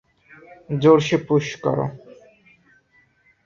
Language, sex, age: Bengali, male, 19-29